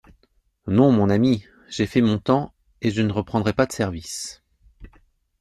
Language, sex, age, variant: French, male, 40-49, Français de métropole